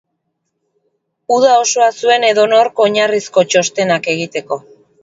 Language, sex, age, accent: Basque, female, 40-49, Erdialdekoa edo Nafarra (Gipuzkoa, Nafarroa)